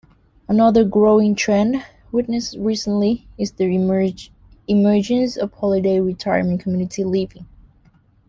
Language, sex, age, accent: English, female, 19-29, United States English